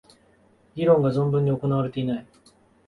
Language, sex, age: Japanese, male, 19-29